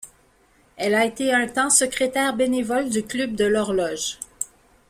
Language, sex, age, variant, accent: French, female, 40-49, Français d'Amérique du Nord, Français du Canada